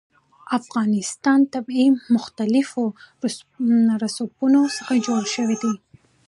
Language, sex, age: Pashto, female, 19-29